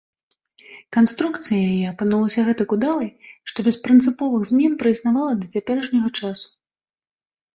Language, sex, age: Belarusian, female, 30-39